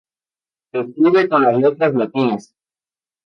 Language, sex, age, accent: Spanish, male, 19-29, México